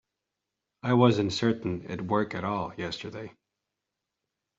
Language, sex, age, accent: English, male, 30-39, United States English